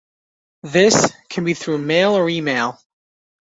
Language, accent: English, United States English